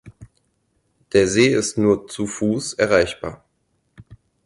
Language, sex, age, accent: German, male, 19-29, Deutschland Deutsch